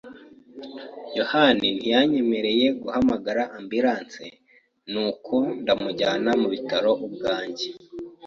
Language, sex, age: Kinyarwanda, male, 19-29